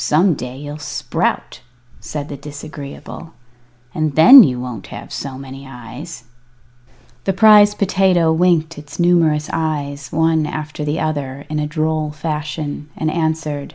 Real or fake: real